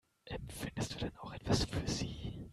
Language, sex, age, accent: German, male, 19-29, Deutschland Deutsch